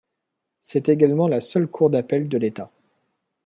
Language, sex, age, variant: French, male, 30-39, Français de métropole